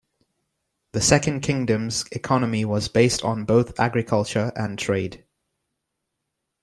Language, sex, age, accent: English, male, 19-29, England English